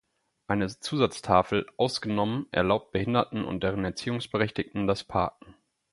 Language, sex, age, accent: German, male, 30-39, Deutschland Deutsch